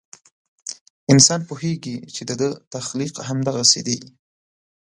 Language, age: Pashto, under 19